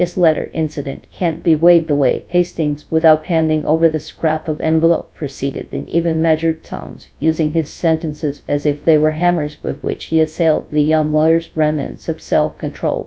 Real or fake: fake